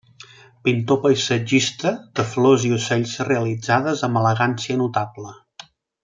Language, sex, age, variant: Catalan, male, 30-39, Central